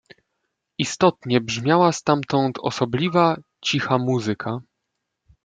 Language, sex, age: Polish, male, 19-29